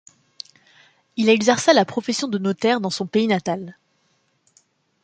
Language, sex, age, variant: French, female, 19-29, Français de métropole